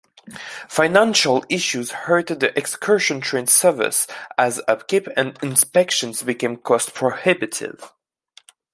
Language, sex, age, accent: English, male, 19-29, England English